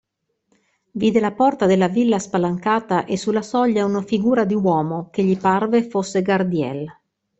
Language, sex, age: Italian, female, 40-49